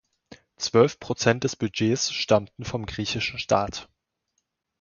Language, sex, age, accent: German, male, under 19, Deutschland Deutsch